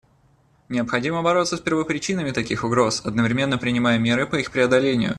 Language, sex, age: Russian, male, 19-29